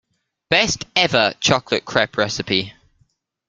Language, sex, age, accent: English, male, under 19, England English